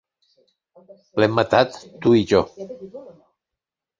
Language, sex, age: Catalan, male, 50-59